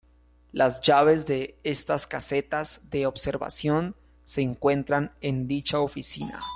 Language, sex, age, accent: Spanish, male, 19-29, Caribe: Cuba, Venezuela, Puerto Rico, República Dominicana, Panamá, Colombia caribeña, México caribeño, Costa del golfo de México